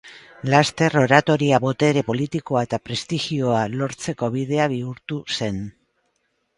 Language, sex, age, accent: Basque, female, 60-69, Mendebalekoa (Araba, Bizkaia, Gipuzkoako mendebaleko herri batzuk)